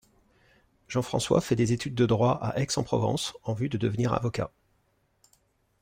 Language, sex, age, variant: French, male, 40-49, Français de métropole